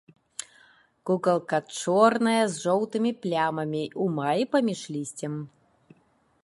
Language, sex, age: Belarusian, female, 30-39